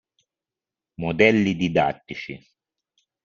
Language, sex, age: Italian, male, 50-59